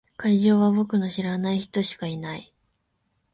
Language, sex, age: Japanese, female, 19-29